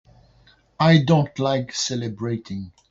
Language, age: English, 60-69